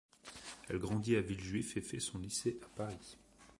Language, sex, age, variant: French, male, 30-39, Français de métropole